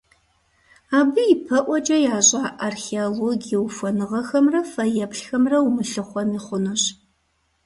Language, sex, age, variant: Kabardian, female, 40-49, Адыгэбзэ (Къэбэрдей, Кирил, Урысей)